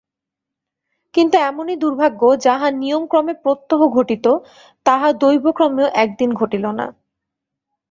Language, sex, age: Bengali, female, 19-29